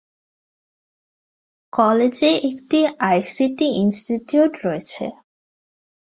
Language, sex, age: Bengali, female, 19-29